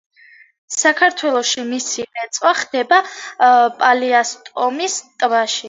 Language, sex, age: Georgian, female, under 19